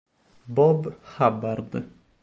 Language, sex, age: Italian, male, 19-29